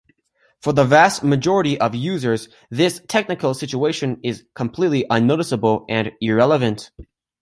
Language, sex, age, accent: English, male, under 19, United States English